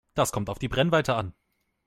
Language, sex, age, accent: German, male, 19-29, Deutschland Deutsch